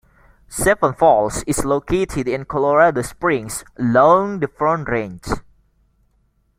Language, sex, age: English, male, under 19